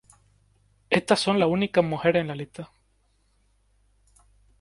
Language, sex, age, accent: Spanish, male, 19-29, España: Islas Canarias